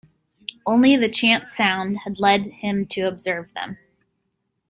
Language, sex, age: English, female, 30-39